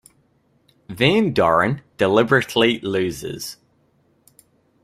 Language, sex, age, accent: English, male, 19-29, Australian English